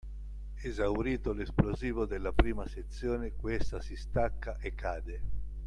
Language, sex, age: Italian, male, 60-69